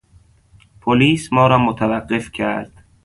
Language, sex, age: Persian, male, 19-29